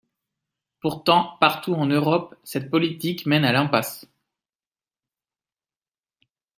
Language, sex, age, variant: French, male, 30-39, Français de métropole